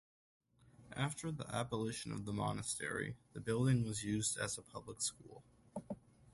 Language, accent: English, United States English